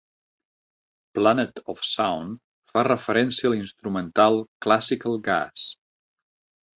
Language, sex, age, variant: Catalan, male, 40-49, Nord-Occidental